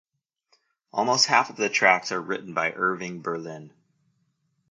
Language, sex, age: English, male, 30-39